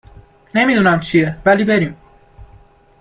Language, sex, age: Persian, male, under 19